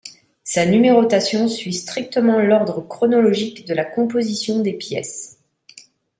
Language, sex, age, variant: French, female, 30-39, Français de métropole